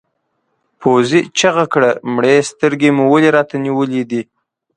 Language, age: Pashto, 19-29